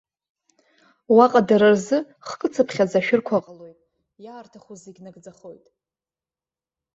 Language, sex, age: Abkhazian, female, 30-39